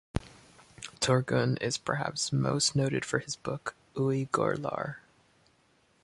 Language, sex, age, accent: English, male, 19-29, United States English